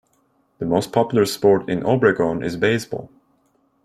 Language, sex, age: English, male, 19-29